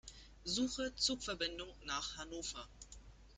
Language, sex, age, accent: German, female, 19-29, Deutschland Deutsch